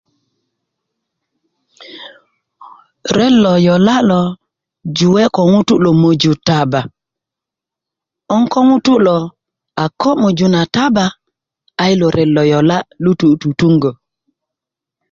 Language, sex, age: Kuku, female, 40-49